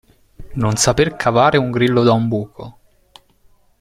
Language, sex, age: Italian, male, 19-29